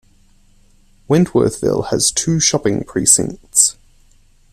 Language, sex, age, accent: English, male, 19-29, Australian English